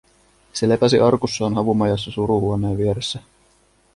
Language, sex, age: Finnish, male, 30-39